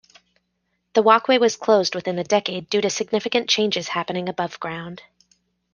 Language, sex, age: English, female, 30-39